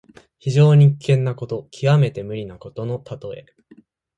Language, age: Japanese, 19-29